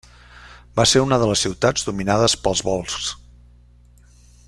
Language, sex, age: Catalan, male, 60-69